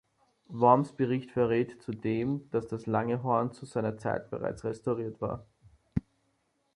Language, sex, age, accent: German, male, 19-29, Österreichisches Deutsch